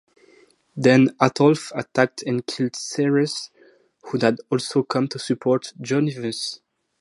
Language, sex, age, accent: English, male, 19-29, French